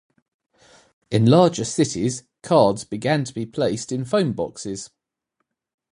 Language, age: English, 40-49